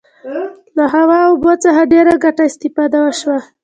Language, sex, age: Pashto, female, under 19